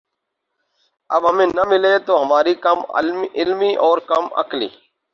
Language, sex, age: Urdu, male, 19-29